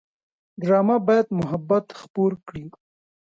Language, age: Pashto, 19-29